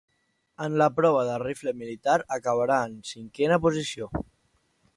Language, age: Catalan, under 19